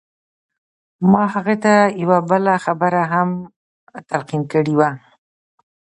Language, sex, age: Pashto, female, 50-59